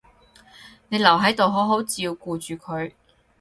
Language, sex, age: Cantonese, female, 19-29